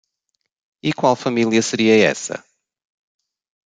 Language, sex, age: Portuguese, male, 40-49